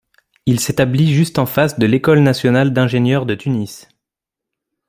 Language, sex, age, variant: French, male, 19-29, Français de métropole